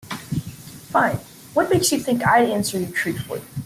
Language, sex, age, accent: English, male, under 19, United States English